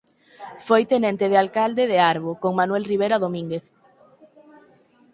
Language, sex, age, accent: Galician, female, 19-29, Central (sen gheada)